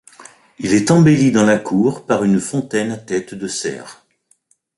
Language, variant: French, Français de métropole